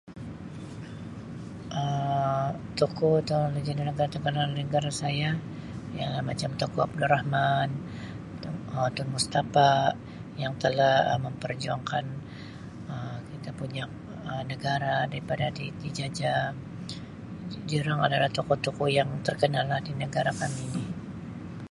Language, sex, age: Sabah Malay, female, 50-59